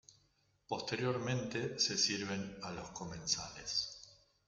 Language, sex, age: Spanish, male, 40-49